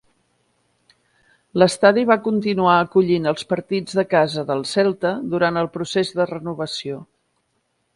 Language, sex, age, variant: Catalan, female, 50-59, Central